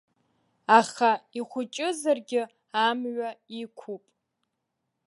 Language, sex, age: Abkhazian, female, under 19